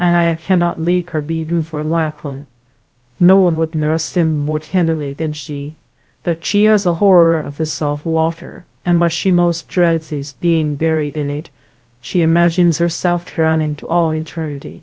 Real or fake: fake